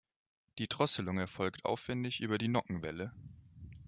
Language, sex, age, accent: German, male, 19-29, Deutschland Deutsch